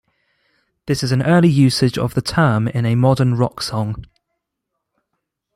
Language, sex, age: English, male, 19-29